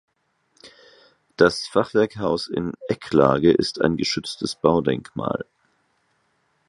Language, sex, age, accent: German, male, 40-49, Deutschland Deutsch